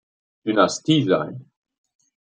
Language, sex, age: German, male, 19-29